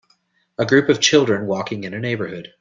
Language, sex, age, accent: English, male, 40-49, United States English